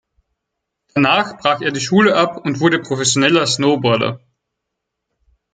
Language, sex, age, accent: German, male, 19-29, Österreichisches Deutsch